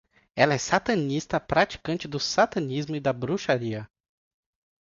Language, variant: Portuguese, Portuguese (Brasil)